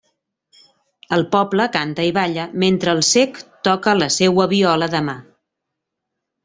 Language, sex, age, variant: Catalan, female, 40-49, Central